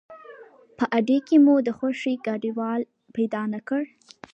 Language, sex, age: Pashto, female, under 19